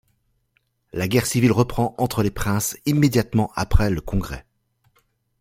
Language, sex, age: French, male, 40-49